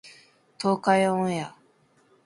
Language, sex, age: Japanese, female, under 19